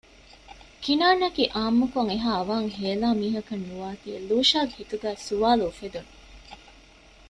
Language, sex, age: Divehi, female, 19-29